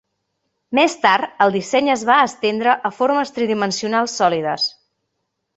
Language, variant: Catalan, Central